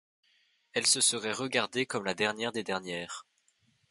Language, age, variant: French, 19-29, Français de métropole